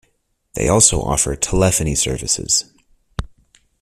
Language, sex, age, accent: English, male, 30-39, United States English